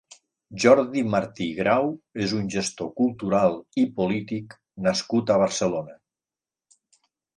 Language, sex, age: Catalan, male, 60-69